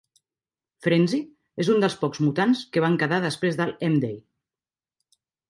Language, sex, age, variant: Catalan, female, 40-49, Central